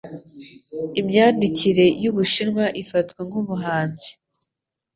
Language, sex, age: Kinyarwanda, female, 19-29